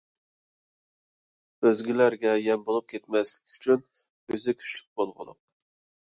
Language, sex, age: Uyghur, male, 19-29